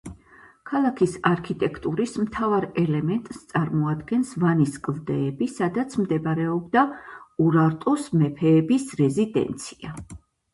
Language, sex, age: Georgian, female, 50-59